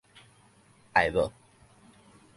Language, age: Min Nan Chinese, 19-29